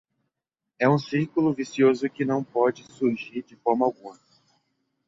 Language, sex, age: Portuguese, male, 30-39